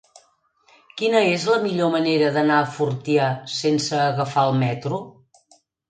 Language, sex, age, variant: Catalan, female, 60-69, Central